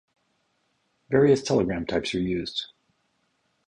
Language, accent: English, United States English